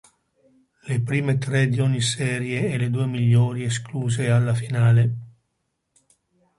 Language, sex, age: Italian, male, 70-79